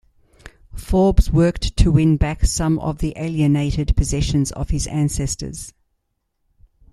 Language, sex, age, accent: English, female, 60-69, Australian English